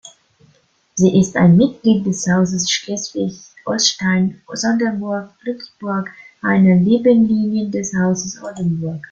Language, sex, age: German, female, 19-29